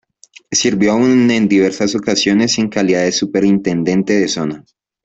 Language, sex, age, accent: Spanish, male, 19-29, Andino-Pacífico: Colombia, Perú, Ecuador, oeste de Bolivia y Venezuela andina